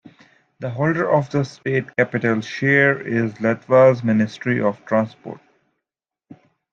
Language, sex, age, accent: English, male, 19-29, United States English